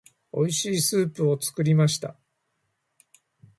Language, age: Japanese, 50-59